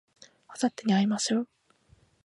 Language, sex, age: Japanese, female, 19-29